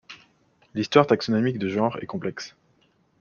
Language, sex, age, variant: French, male, 19-29, Français de métropole